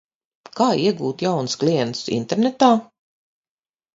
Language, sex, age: Latvian, female, 50-59